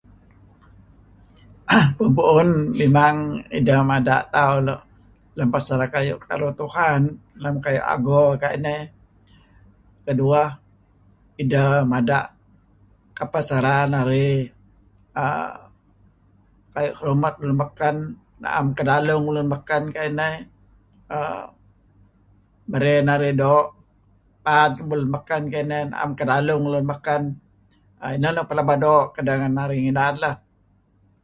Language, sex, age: Kelabit, male, 70-79